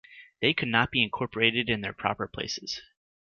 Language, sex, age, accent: English, male, 30-39, United States English